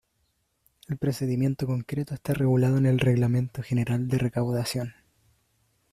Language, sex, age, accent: Spanish, male, 19-29, Chileno: Chile, Cuyo